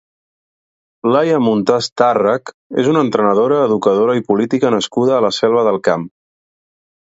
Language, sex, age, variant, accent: Catalan, male, 19-29, Central, central